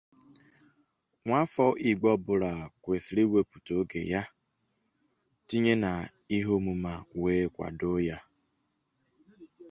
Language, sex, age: Igbo, male, 19-29